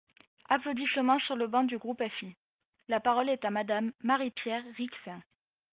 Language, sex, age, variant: French, male, 19-29, Français de métropole